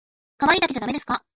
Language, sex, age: Japanese, female, 30-39